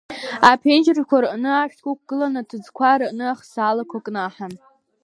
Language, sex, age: Abkhazian, female, under 19